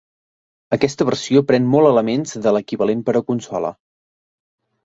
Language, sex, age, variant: Catalan, male, 19-29, Central